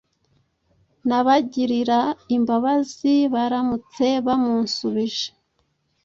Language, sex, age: Kinyarwanda, female, 30-39